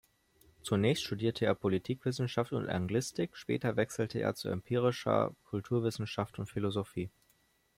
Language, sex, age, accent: German, male, 19-29, Deutschland Deutsch